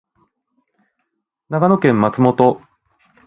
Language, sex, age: Japanese, male, 40-49